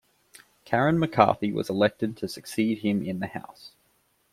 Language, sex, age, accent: English, male, 30-39, Australian English